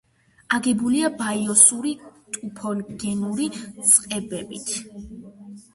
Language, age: Georgian, 30-39